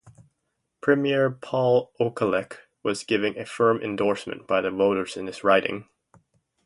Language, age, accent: English, 19-29, United States English